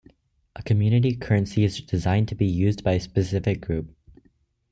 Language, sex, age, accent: English, male, under 19, United States English